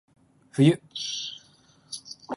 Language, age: Japanese, 19-29